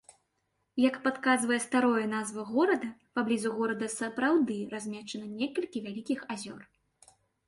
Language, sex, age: Belarusian, female, 19-29